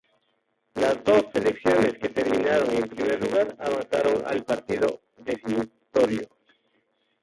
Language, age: Spanish, 40-49